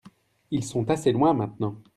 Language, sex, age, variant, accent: French, male, 30-39, Français d'Europe, Français de Belgique